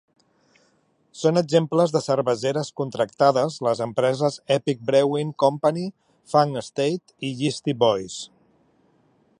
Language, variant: Catalan, Central